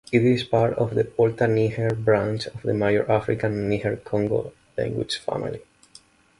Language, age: English, 19-29